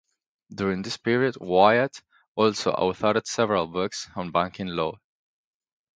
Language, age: English, 19-29